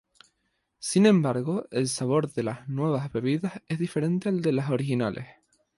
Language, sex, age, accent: Spanish, male, 19-29, España: Islas Canarias